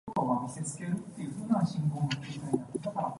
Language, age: Cantonese, 19-29